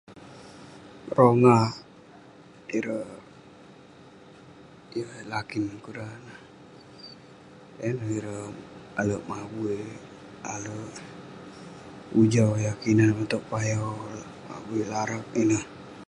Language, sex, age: Western Penan, male, under 19